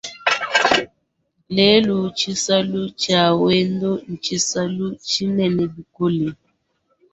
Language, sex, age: Luba-Lulua, female, 19-29